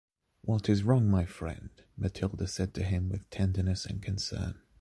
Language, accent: English, England English